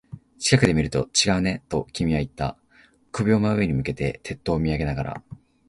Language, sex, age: Japanese, male, 19-29